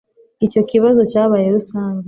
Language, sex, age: Kinyarwanda, female, 19-29